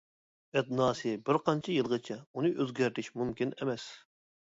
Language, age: Uyghur, 19-29